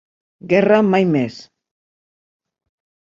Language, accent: Catalan, Barceloní